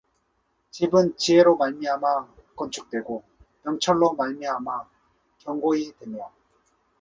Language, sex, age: Korean, male, 40-49